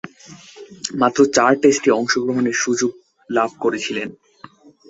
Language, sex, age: Bengali, male, 19-29